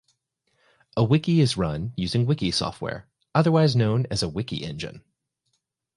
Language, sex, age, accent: English, male, 30-39, United States English